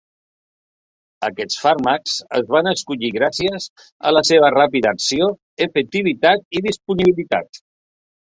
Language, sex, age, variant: Catalan, male, 60-69, Central